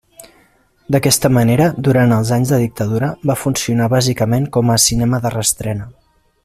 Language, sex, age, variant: Catalan, male, 30-39, Central